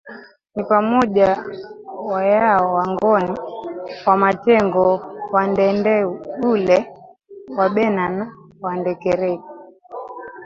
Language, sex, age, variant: Swahili, female, 19-29, Kiswahili cha Bara ya Kenya